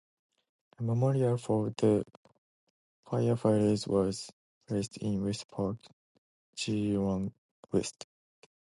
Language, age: English, 19-29